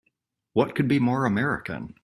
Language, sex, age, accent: English, male, 19-29, United States English